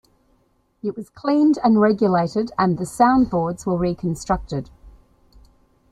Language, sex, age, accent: English, female, 50-59, Australian English